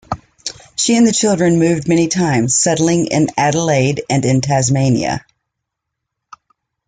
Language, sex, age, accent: English, female, 50-59, United States English